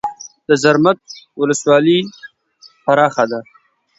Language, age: Pashto, 19-29